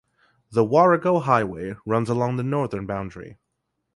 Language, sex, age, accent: English, male, 19-29, Canadian English